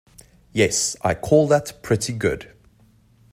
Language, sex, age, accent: English, male, 30-39, Southern African (South Africa, Zimbabwe, Namibia)